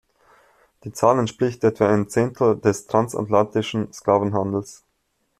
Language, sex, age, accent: German, male, 19-29, Österreichisches Deutsch